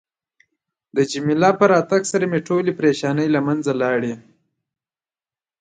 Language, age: Pashto, 19-29